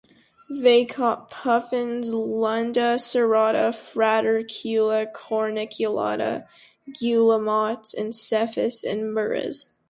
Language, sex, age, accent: English, female, under 19, United States English